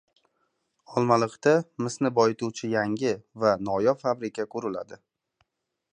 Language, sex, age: Uzbek, male, 19-29